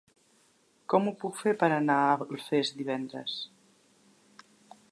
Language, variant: Catalan, Central